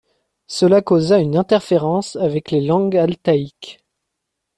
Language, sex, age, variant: French, male, under 19, Français de métropole